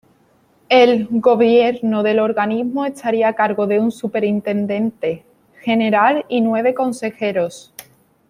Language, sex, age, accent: Spanish, female, 19-29, España: Sur peninsular (Andalucia, Extremadura, Murcia)